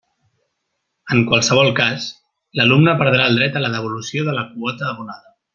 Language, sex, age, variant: Catalan, male, 30-39, Central